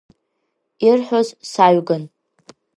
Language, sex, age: Abkhazian, female, under 19